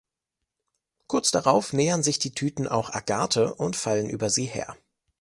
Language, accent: German, Deutschland Deutsch